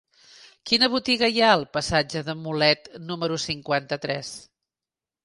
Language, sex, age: Catalan, female, 50-59